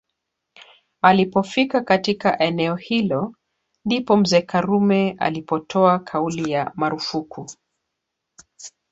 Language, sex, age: Swahili, female, 60-69